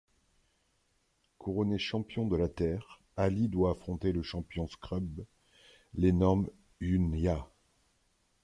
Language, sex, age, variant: French, male, 40-49, Français de métropole